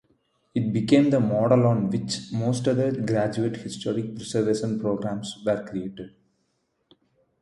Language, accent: English, India and South Asia (India, Pakistan, Sri Lanka)